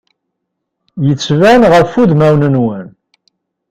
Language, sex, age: Kabyle, male, 50-59